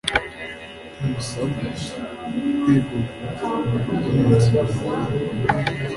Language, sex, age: Kinyarwanda, male, under 19